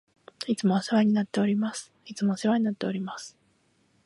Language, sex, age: Japanese, female, 19-29